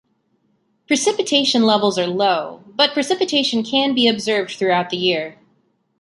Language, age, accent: English, 19-29, United States English